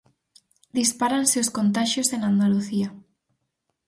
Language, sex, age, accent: Galician, female, 19-29, Normativo (estándar)